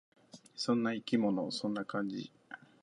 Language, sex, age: Japanese, male, 19-29